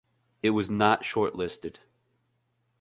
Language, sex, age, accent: English, male, 19-29, United States English